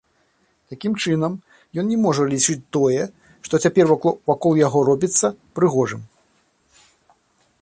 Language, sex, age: Belarusian, male, 40-49